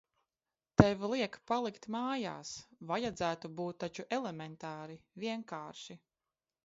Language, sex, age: Latvian, female, 30-39